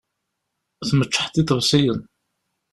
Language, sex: Kabyle, male